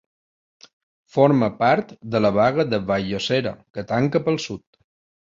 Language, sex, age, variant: Catalan, male, 40-49, Balear